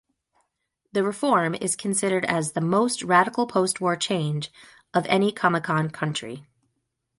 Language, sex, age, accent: English, female, 30-39, United States English